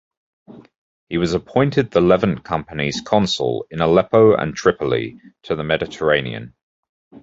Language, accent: English, England English